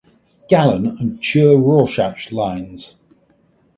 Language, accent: English, England English